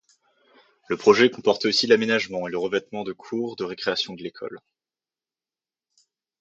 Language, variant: French, Français de métropole